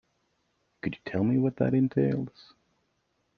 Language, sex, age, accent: English, male, 40-49, United States English